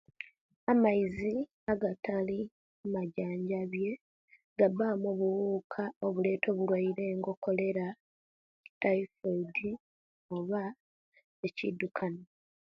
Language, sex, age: Kenyi, female, 19-29